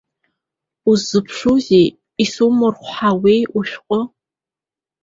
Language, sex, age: Abkhazian, female, 30-39